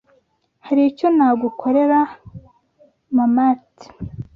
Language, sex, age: Kinyarwanda, female, 19-29